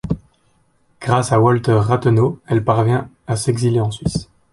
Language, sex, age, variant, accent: French, male, 19-29, Français d'Europe, Français de Belgique